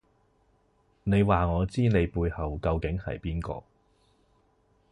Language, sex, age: Cantonese, male, 30-39